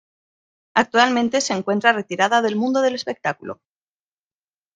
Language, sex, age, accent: Spanish, female, 40-49, España: Norte peninsular (Asturias, Castilla y León, Cantabria, País Vasco, Navarra, Aragón, La Rioja, Guadalajara, Cuenca)